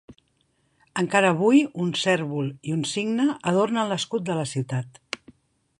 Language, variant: Catalan, Central